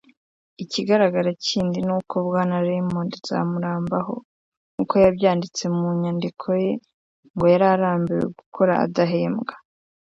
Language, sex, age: Kinyarwanda, female, 19-29